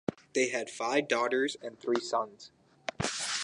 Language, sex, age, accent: English, male, under 19, United States English